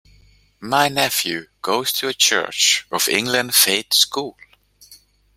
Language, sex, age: English, male, 40-49